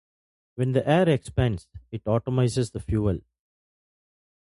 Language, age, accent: English, 40-49, India and South Asia (India, Pakistan, Sri Lanka)